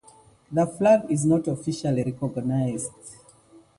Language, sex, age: English, female, 50-59